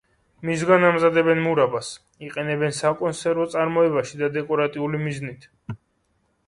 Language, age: Georgian, 19-29